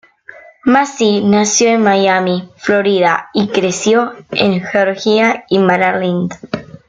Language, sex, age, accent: Spanish, female, under 19, Rioplatense: Argentina, Uruguay, este de Bolivia, Paraguay